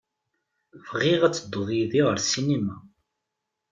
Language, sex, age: Kabyle, male, 19-29